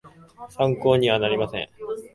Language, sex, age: Japanese, male, 19-29